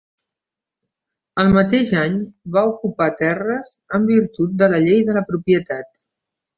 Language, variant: Catalan, Central